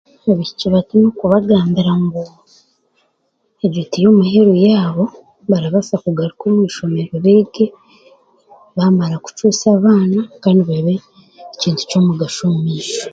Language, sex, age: Chiga, male, 30-39